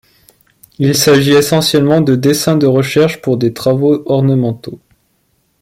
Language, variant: French, Français de métropole